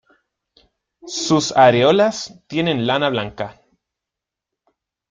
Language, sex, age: Spanish, male, 19-29